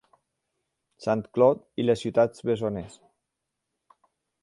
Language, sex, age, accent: Catalan, male, 50-59, valencià